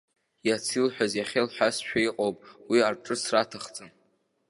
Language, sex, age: Abkhazian, male, under 19